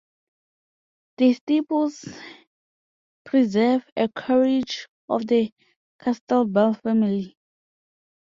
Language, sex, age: English, female, 19-29